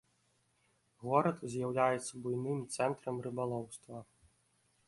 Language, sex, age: Belarusian, male, 19-29